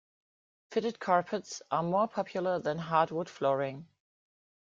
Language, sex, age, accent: English, female, 40-49, United States English